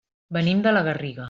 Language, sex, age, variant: Catalan, female, 40-49, Central